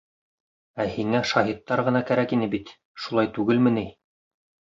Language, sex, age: Bashkir, female, 30-39